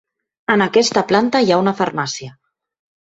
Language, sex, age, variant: Catalan, female, 19-29, Central